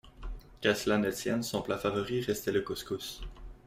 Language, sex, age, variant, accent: French, male, 19-29, Français d'Amérique du Nord, Français du Canada